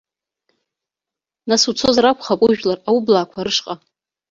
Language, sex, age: Abkhazian, female, 30-39